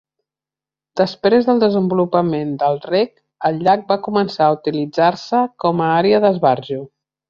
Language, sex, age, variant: Catalan, female, 50-59, Central